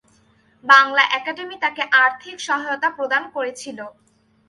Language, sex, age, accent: Bengali, female, 19-29, Bangla